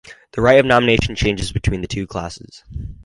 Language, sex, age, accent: English, male, under 19, United States English